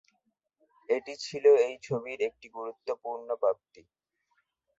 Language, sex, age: Bengali, male, 19-29